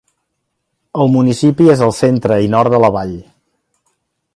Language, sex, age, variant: Catalan, male, 60-69, Central